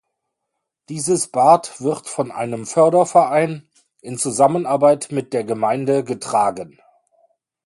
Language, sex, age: German, male, 50-59